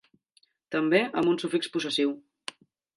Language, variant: Catalan, Central